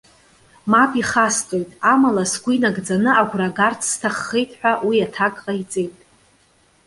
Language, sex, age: Abkhazian, female, 30-39